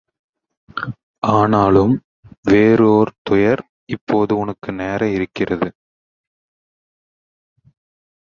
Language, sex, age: Tamil, male, 19-29